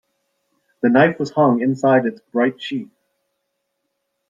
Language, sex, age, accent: English, male, 40-49, United States English